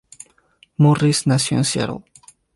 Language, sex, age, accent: Spanish, male, 19-29, Andino-Pacífico: Colombia, Perú, Ecuador, oeste de Bolivia y Venezuela andina